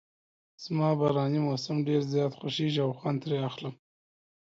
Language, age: Pashto, 40-49